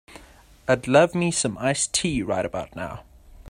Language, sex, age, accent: English, male, 19-29, Southern African (South Africa, Zimbabwe, Namibia)